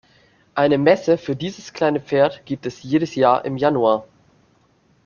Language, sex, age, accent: German, male, under 19, Deutschland Deutsch